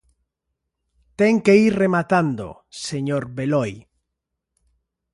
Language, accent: Galician, Normativo (estándar)